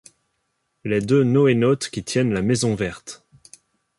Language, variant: French, Français de métropole